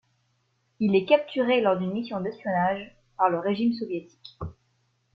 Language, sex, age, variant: French, female, 19-29, Français de métropole